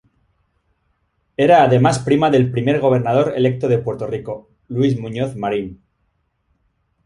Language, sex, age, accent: Spanish, male, 30-39, España: Norte peninsular (Asturias, Castilla y León, Cantabria, País Vasco, Navarra, Aragón, La Rioja, Guadalajara, Cuenca)